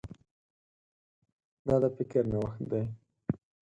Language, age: Pashto, 19-29